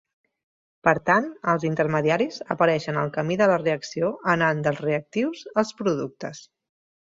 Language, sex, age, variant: Catalan, female, 30-39, Central